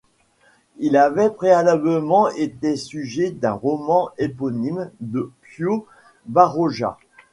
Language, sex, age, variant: French, male, 40-49, Français de métropole